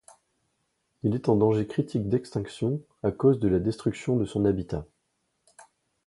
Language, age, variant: French, 40-49, Français de métropole